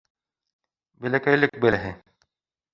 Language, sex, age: Bashkir, male, 30-39